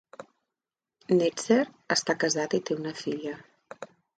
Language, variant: Catalan, Central